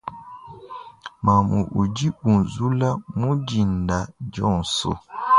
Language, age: Luba-Lulua, 19-29